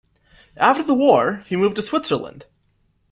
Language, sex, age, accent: English, male, under 19, United States English